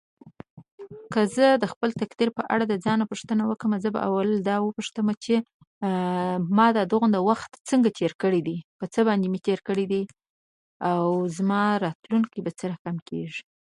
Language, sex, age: Pashto, female, 19-29